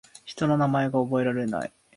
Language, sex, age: Japanese, male, 19-29